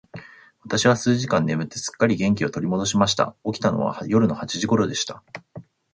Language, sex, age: Japanese, male, 19-29